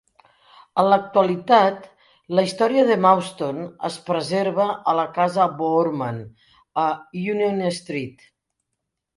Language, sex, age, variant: Catalan, female, 60-69, Central